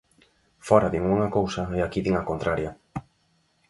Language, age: Galician, 19-29